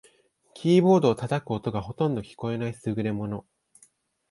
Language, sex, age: Japanese, male, 19-29